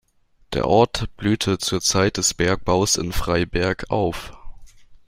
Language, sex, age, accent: German, male, under 19, Deutschland Deutsch